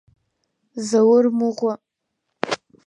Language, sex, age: Abkhazian, female, under 19